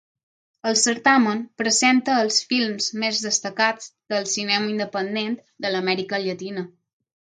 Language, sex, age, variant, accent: Catalan, female, under 19, Balear, balear; mallorquí